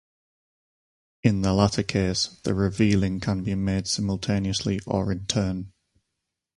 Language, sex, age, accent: English, male, 30-39, England English